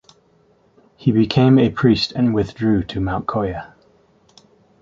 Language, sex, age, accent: English, male, 30-39, United States English